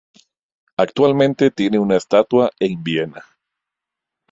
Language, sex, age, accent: Spanish, male, 40-49, América central